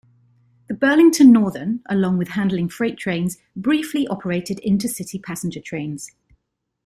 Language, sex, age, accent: English, female, 40-49, England English